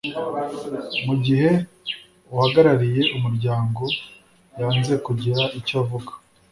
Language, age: Kinyarwanda, 19-29